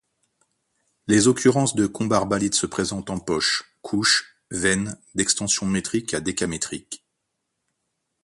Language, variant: French, Français de métropole